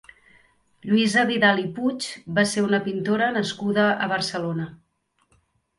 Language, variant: Catalan, Central